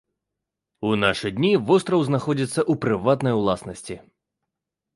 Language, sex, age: Belarusian, male, 19-29